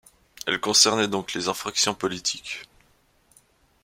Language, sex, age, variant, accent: French, male, 19-29, Français d'Europe, Français de Suisse